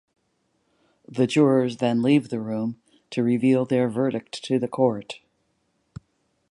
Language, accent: English, United States English